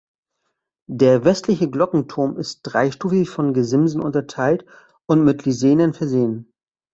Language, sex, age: German, male, 30-39